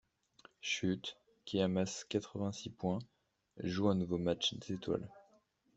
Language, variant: French, Français de métropole